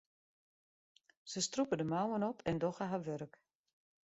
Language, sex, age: Western Frisian, female, 60-69